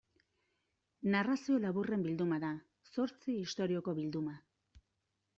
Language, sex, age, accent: Basque, female, 40-49, Mendebalekoa (Araba, Bizkaia, Gipuzkoako mendebaleko herri batzuk)